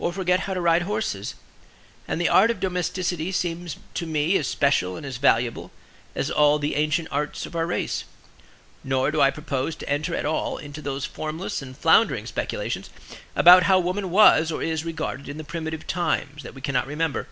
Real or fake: real